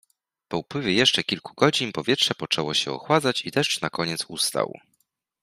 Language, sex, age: Polish, male, 19-29